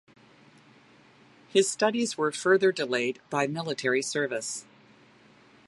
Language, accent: English, United States English